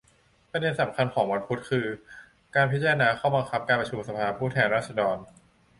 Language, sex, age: Thai, male, under 19